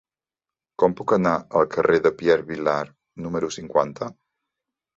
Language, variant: Catalan, Central